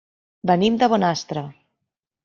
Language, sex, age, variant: Catalan, female, 19-29, Central